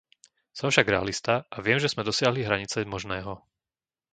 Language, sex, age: Slovak, male, 30-39